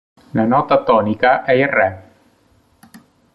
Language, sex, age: Italian, male, 30-39